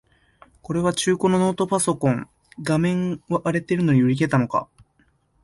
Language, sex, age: Japanese, male, 19-29